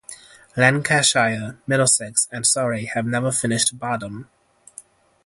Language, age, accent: English, 19-29, United States English